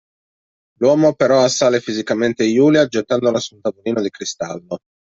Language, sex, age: Italian, male, 30-39